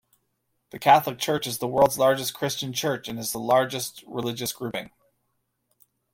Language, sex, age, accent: English, male, 30-39, Canadian English